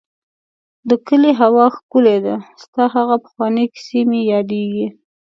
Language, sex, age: Pashto, female, 19-29